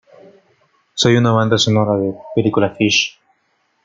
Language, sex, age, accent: Spanish, male, 19-29, América central